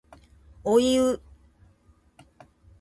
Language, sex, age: Japanese, female, 50-59